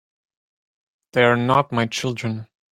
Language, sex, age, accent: English, male, 19-29, United States English